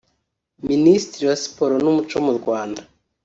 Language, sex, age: Kinyarwanda, male, 30-39